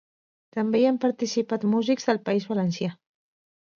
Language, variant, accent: Catalan, Central, central